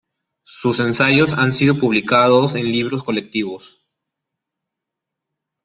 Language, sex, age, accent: Spanish, male, 19-29, Andino-Pacífico: Colombia, Perú, Ecuador, oeste de Bolivia y Venezuela andina